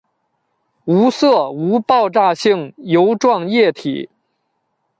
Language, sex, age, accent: Chinese, male, 30-39, 出生地：北京市